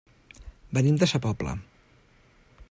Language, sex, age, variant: Catalan, male, 30-39, Central